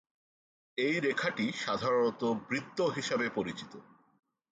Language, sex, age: Bengali, male, 40-49